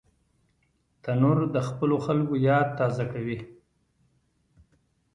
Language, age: Pashto, 40-49